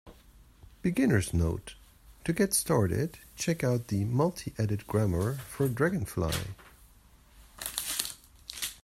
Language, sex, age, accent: English, male, 30-39, United States English